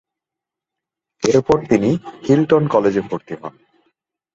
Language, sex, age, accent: Bengali, male, 40-49, Bangladeshi